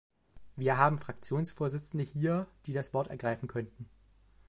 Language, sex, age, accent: German, male, 19-29, Deutschland Deutsch